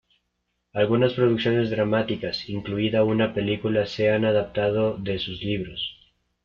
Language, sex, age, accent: Spanish, male, under 19, Andino-Pacífico: Colombia, Perú, Ecuador, oeste de Bolivia y Venezuela andina